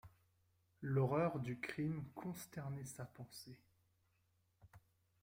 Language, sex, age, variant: French, male, 19-29, Français de métropole